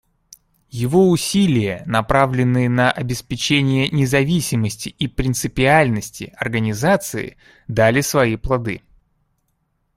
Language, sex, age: Russian, male, 19-29